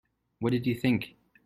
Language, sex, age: English, male, 19-29